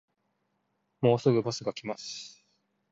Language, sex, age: Japanese, male, under 19